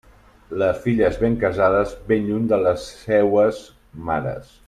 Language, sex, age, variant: Catalan, male, 40-49, Central